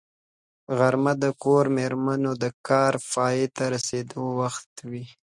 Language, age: Pashto, 19-29